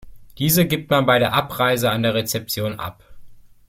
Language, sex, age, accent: German, male, 19-29, Deutschland Deutsch